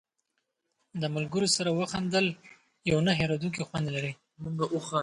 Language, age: Pashto, 19-29